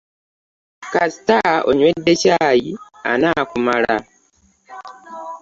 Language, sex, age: Ganda, female, 50-59